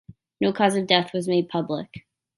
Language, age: English, 19-29